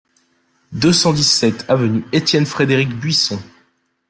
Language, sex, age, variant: French, male, 19-29, Français de métropole